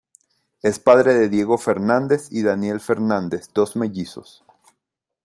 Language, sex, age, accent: Spanish, male, 40-49, Caribe: Cuba, Venezuela, Puerto Rico, República Dominicana, Panamá, Colombia caribeña, México caribeño, Costa del golfo de México